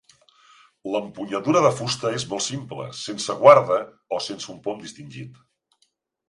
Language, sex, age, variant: Catalan, male, 60-69, Central